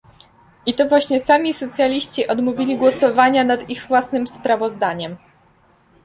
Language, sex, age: Polish, male, 19-29